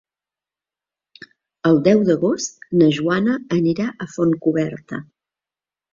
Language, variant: Catalan, Central